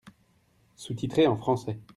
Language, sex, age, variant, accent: French, male, 30-39, Français d'Europe, Français de Belgique